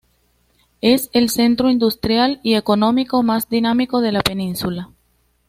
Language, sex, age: Spanish, female, 19-29